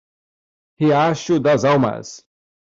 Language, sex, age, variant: Portuguese, male, 30-39, Portuguese (Brasil)